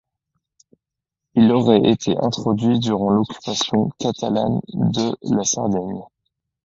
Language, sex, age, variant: French, male, 19-29, Français de métropole